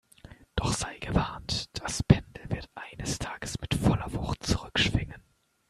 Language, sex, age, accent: German, male, 19-29, Deutschland Deutsch